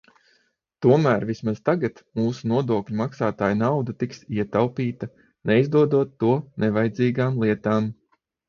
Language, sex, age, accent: Latvian, male, 30-39, Dzimtā valoda